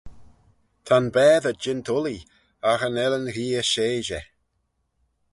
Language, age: Manx, 40-49